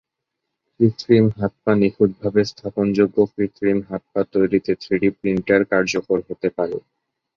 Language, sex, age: Bengali, male, 19-29